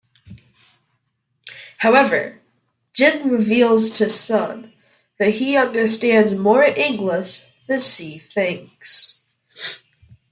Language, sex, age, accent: English, male, under 19, United States English